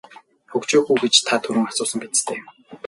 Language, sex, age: Mongolian, male, 19-29